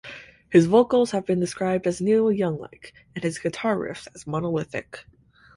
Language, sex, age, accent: English, female, 19-29, United States English